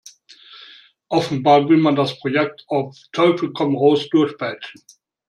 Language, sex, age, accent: German, male, 60-69, Deutschland Deutsch